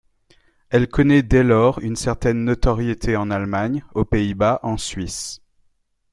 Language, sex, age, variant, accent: French, male, 40-49, Français des départements et régions d'outre-mer, Français de La Réunion